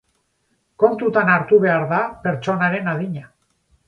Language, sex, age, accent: Basque, male, 50-59, Mendebalekoa (Araba, Bizkaia, Gipuzkoako mendebaleko herri batzuk)